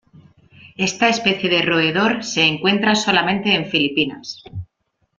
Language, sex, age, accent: Spanish, female, 30-39, España: Centro-Sur peninsular (Madrid, Toledo, Castilla-La Mancha)